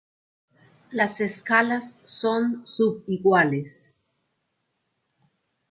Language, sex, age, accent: Spanish, female, 50-59, Andino-Pacífico: Colombia, Perú, Ecuador, oeste de Bolivia y Venezuela andina